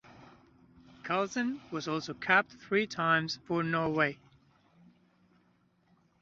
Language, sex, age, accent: English, male, 30-39, Australian English